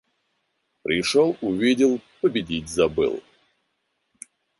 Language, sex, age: Russian, male, 30-39